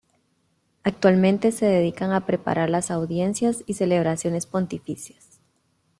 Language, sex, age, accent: Spanish, female, 30-39, América central